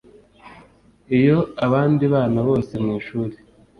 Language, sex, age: Kinyarwanda, male, 19-29